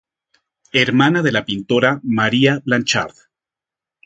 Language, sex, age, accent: Spanish, male, 50-59, México